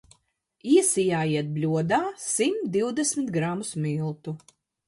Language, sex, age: Latvian, female, 50-59